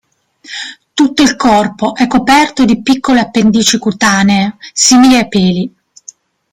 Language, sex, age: Italian, female, 30-39